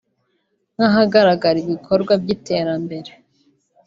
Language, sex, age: Kinyarwanda, female, under 19